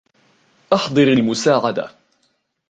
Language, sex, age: Arabic, male, 19-29